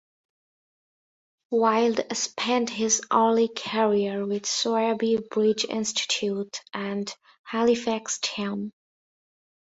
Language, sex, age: English, female, 19-29